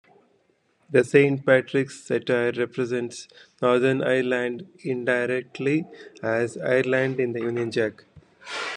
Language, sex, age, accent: English, male, 40-49, India and South Asia (India, Pakistan, Sri Lanka)